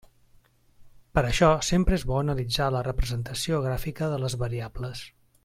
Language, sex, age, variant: Catalan, male, 40-49, Central